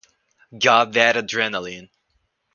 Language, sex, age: English, male, under 19